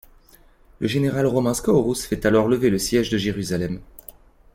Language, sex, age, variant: French, male, 30-39, Français de métropole